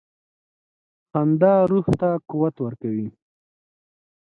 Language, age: Pashto, 30-39